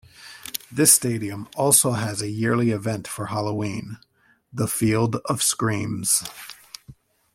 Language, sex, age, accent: English, male, 30-39, United States English